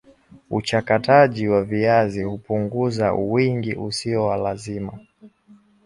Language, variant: Swahili, Kiswahili cha Bara ya Tanzania